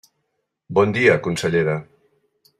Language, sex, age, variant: Catalan, male, 60-69, Central